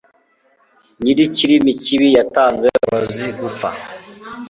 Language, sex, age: Kinyarwanda, male, 19-29